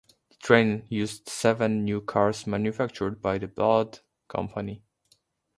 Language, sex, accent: English, male, United States English